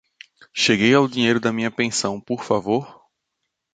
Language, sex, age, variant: Portuguese, male, 30-39, Portuguese (Brasil)